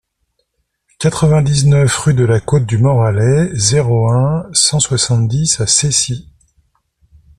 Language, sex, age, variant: French, male, 50-59, Français de métropole